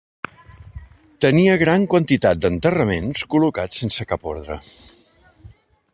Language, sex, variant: Catalan, male, Central